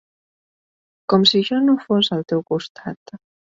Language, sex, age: Catalan, female, 40-49